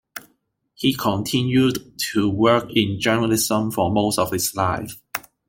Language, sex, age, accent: English, male, 19-29, Hong Kong English